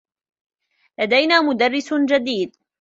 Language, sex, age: Arabic, female, 19-29